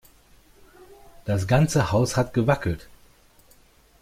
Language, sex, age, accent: German, male, 40-49, Deutschland Deutsch